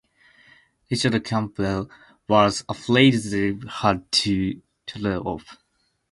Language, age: English, 19-29